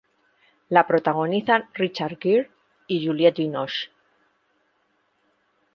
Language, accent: Spanish, España: Centro-Sur peninsular (Madrid, Toledo, Castilla-La Mancha)